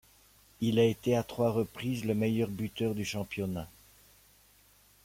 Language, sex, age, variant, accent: French, male, 50-59, Français d'Europe, Français de Belgique